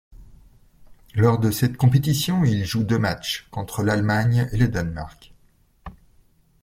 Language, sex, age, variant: French, male, 40-49, Français de métropole